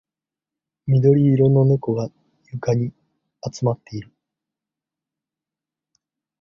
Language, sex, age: Japanese, male, 40-49